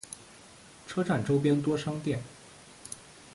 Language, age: Chinese, 30-39